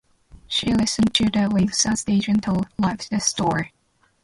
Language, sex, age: Japanese, female, 19-29